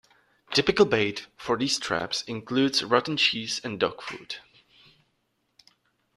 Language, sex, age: English, male, 19-29